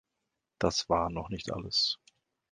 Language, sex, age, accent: German, male, 50-59, Deutschland Deutsch